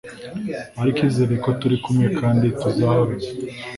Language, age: Kinyarwanda, 19-29